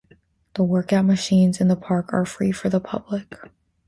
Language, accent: English, United States English